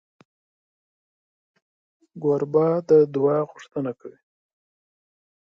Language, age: Pashto, 19-29